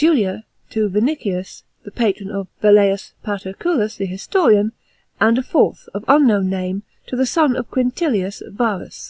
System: none